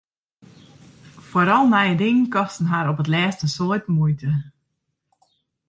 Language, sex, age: Western Frisian, female, 40-49